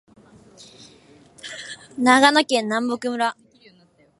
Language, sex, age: Japanese, female, under 19